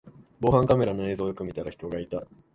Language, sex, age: Japanese, male, 19-29